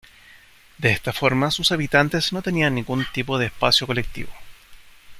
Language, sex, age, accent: Spanish, male, 40-49, Chileno: Chile, Cuyo